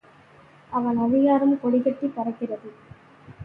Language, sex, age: Tamil, female, 19-29